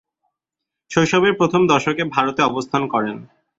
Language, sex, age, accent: Bengali, male, 19-29, Bangladeshi